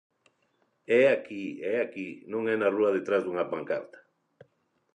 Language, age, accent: Galician, 60-69, Normativo (estándar)